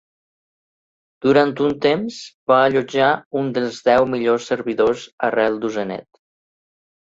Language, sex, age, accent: Catalan, male, 50-59, valencià